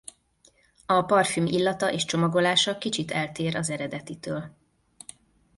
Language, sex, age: Hungarian, female, 40-49